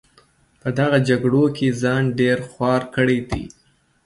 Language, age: Pashto, 19-29